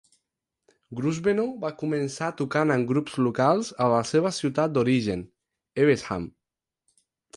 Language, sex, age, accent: Catalan, male, 19-29, aprenent (recent, des del castellà)